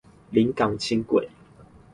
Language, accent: Chinese, 出生地：新北市